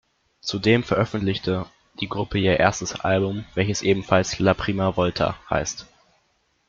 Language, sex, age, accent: German, male, under 19, Deutschland Deutsch